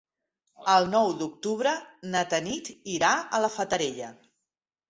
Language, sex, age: Catalan, female, 40-49